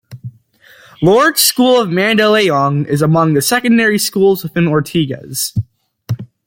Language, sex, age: English, male, under 19